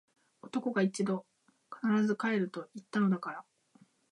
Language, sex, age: Japanese, female, under 19